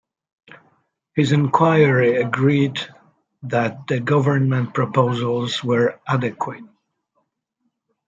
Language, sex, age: English, male, 50-59